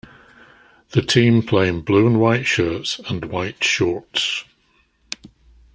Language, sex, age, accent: English, male, 60-69, England English